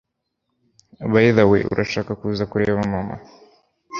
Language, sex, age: Kinyarwanda, male, under 19